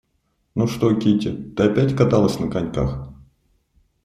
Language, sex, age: Russian, male, 30-39